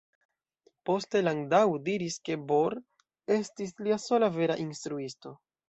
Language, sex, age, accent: Esperanto, male, under 19, Internacia